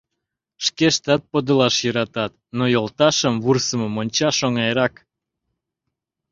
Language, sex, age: Mari, male, 30-39